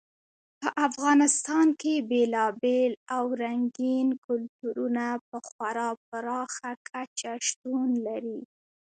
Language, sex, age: Pashto, female, 19-29